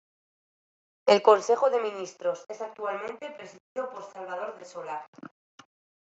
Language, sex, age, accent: Spanish, female, 19-29, España: Norte peninsular (Asturias, Castilla y León, Cantabria, País Vasco, Navarra, Aragón, La Rioja, Guadalajara, Cuenca)